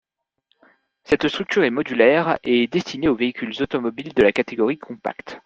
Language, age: French, 19-29